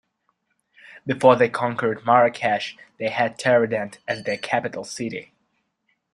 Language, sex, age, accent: English, male, 19-29, United States English